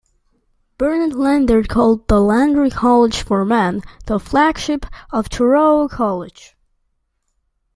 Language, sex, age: English, male, under 19